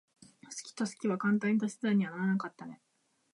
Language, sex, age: Japanese, female, under 19